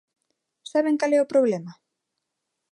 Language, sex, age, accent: Galician, female, 19-29, Neofalante